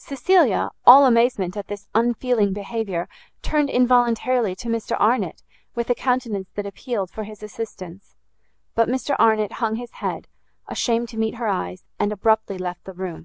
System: none